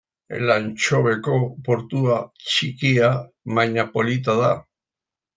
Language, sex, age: Basque, male, 70-79